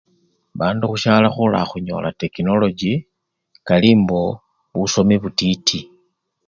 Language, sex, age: Luyia, male, 60-69